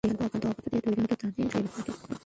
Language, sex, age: Bengali, female, 19-29